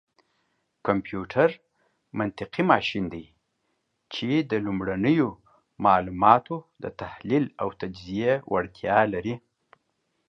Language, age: Pashto, 50-59